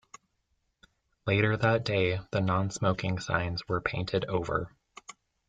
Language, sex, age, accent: English, male, 19-29, United States English